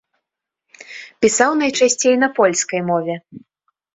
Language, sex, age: Belarusian, female, 19-29